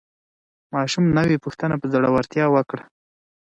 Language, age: Pashto, 19-29